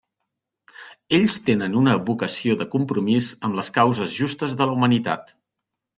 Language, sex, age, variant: Catalan, male, 50-59, Central